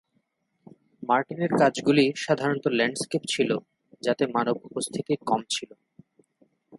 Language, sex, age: Bengali, male, 30-39